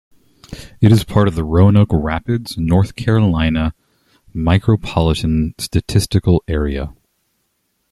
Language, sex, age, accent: English, male, 19-29, United States English